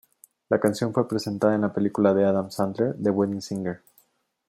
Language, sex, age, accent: Spanish, female, 60-69, México